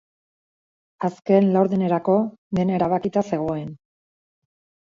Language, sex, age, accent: Basque, female, 40-49, Erdialdekoa edo Nafarra (Gipuzkoa, Nafarroa)